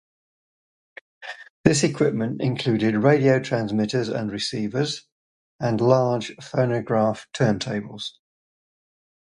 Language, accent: English, England English